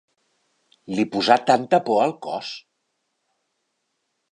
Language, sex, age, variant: Catalan, male, 40-49, Central